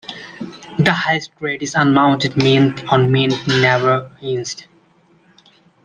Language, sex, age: English, male, 19-29